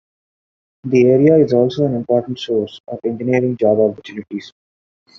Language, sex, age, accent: English, male, 19-29, India and South Asia (India, Pakistan, Sri Lanka)